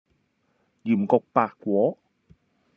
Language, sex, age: Cantonese, male, 19-29